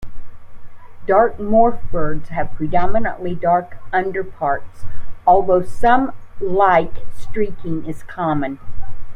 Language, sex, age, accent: English, female, 70-79, United States English